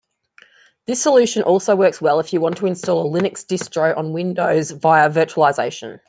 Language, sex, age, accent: English, female, 30-39, Australian English